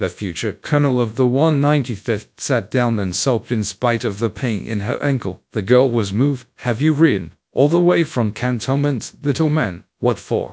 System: TTS, GradTTS